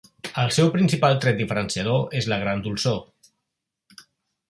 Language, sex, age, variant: Catalan, male, 40-49, Central